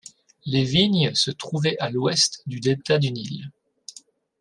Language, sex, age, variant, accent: French, male, 30-39, Français d'Europe, Français de Belgique